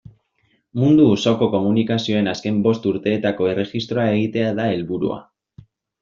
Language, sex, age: Basque, male, 19-29